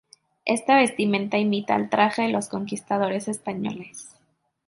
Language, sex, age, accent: Spanish, female, 19-29, México